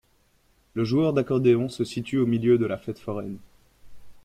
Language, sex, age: French, male, 19-29